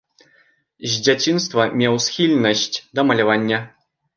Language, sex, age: Belarusian, male, 30-39